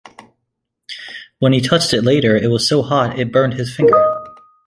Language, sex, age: English, male, 19-29